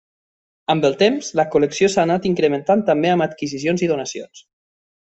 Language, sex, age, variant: Catalan, male, 19-29, Nord-Occidental